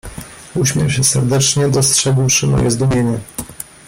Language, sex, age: Polish, male, 40-49